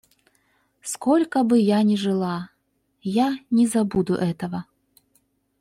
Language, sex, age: Russian, female, 40-49